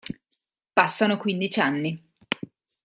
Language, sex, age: Italian, female, 30-39